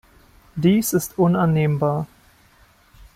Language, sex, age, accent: German, female, 19-29, Deutschland Deutsch